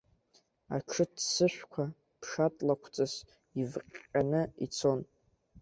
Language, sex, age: Abkhazian, male, under 19